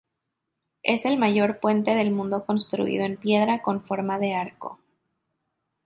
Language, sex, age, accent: Spanish, female, 19-29, México